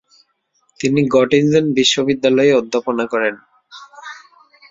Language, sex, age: Bengali, male, 19-29